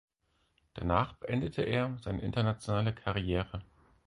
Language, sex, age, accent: German, male, 40-49, Deutschland Deutsch